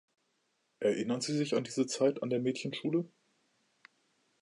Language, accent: German, Deutschland Deutsch